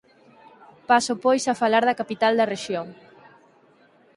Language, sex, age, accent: Galician, female, 19-29, Atlántico (seseo e gheada)